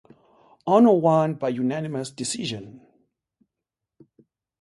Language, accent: English, Southern African (South Africa, Zimbabwe, Namibia)